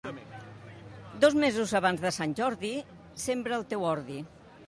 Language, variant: Catalan, Central